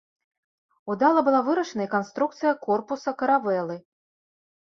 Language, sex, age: Belarusian, female, 30-39